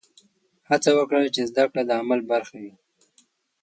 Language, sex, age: Pashto, male, 19-29